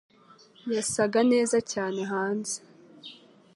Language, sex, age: Kinyarwanda, female, 19-29